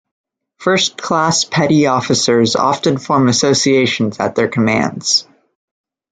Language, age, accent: English, 19-29, United States English